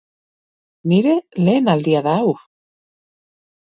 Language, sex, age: Basque, female, 40-49